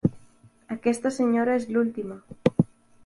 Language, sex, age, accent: Catalan, female, 19-29, valencià